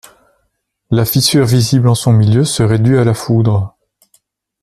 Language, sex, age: French, male, 30-39